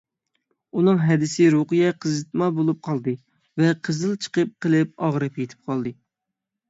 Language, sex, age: Uyghur, male, 19-29